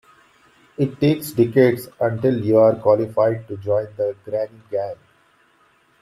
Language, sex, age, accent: English, male, 40-49, India and South Asia (India, Pakistan, Sri Lanka)